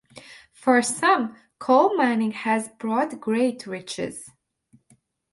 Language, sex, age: English, female, 30-39